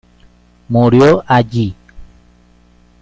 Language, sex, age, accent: Spanish, male, 30-39, México